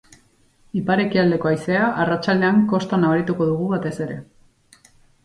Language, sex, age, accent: Basque, female, 40-49, Erdialdekoa edo Nafarra (Gipuzkoa, Nafarroa)